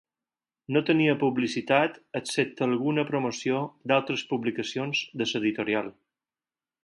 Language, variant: Catalan, Balear